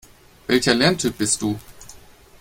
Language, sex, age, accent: German, male, 40-49, Deutschland Deutsch